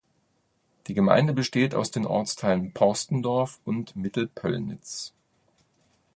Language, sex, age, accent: German, male, 50-59, Deutschland Deutsch